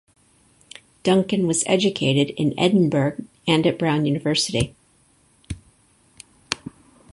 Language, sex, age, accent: English, female, 60-69, United States English